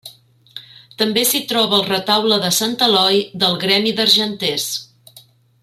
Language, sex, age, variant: Catalan, female, 50-59, Central